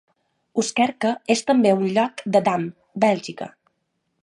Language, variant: Catalan, Balear